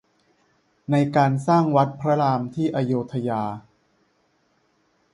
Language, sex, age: Thai, male, 30-39